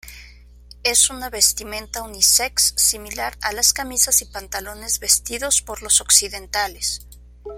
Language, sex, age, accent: Spanish, female, 30-39, México